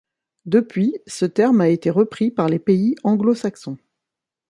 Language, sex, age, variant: French, female, 30-39, Français de métropole